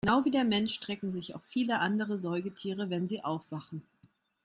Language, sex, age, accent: German, female, 30-39, Deutschland Deutsch